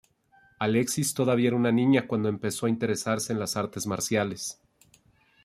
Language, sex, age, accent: Spanish, male, 40-49, México